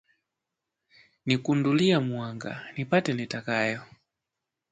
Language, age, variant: Swahili, 19-29, Kiswahili cha Bara ya Tanzania